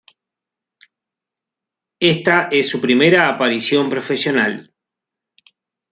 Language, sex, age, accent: Spanish, male, 50-59, Rioplatense: Argentina, Uruguay, este de Bolivia, Paraguay